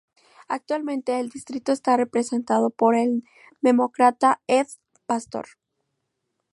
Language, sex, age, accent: Spanish, female, under 19, México